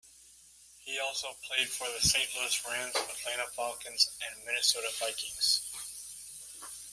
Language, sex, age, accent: English, male, 30-39, United States English